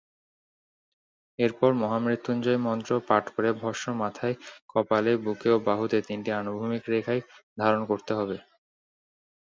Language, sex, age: Bengali, male, 19-29